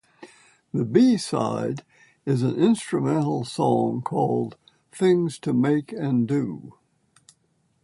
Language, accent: English, United States English